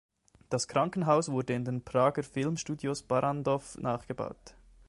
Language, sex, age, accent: German, male, 19-29, Schweizerdeutsch